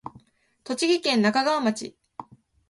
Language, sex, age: Japanese, female, 19-29